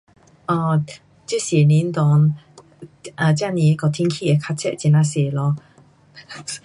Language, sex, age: Pu-Xian Chinese, female, 40-49